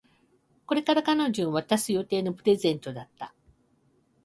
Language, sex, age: Japanese, female, 50-59